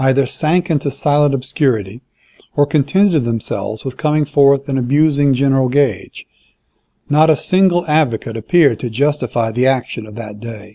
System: none